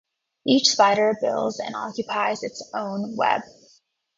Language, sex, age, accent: English, female, 19-29, United States English